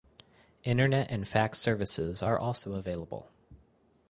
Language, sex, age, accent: English, male, 30-39, United States English